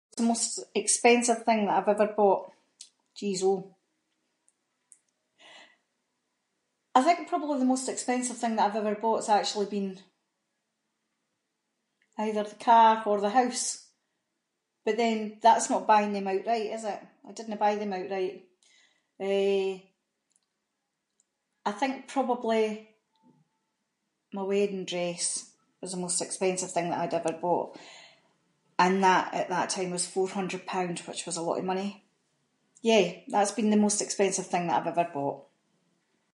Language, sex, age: Scots, female, 50-59